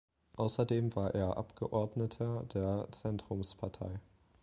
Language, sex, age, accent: German, male, 19-29, Deutschland Deutsch